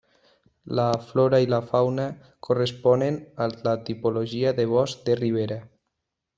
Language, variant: Catalan, Nord-Occidental